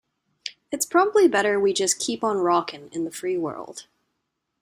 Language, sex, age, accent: English, female, 19-29, Canadian English